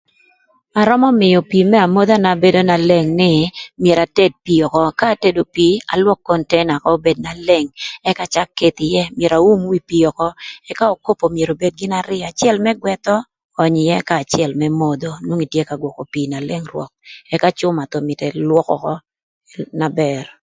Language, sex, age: Thur, female, 50-59